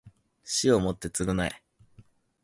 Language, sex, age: Japanese, male, under 19